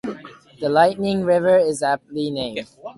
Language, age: English, under 19